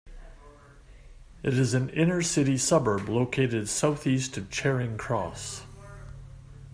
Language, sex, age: English, male, 60-69